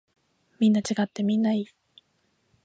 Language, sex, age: Japanese, female, 19-29